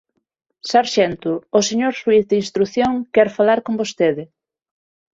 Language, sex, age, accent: Galician, female, 30-39, Normativo (estándar); Neofalante